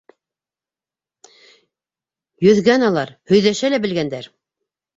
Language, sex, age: Bashkir, female, 60-69